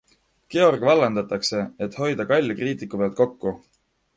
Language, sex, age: Estonian, male, 19-29